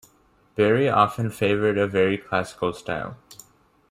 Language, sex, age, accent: English, male, under 19, United States English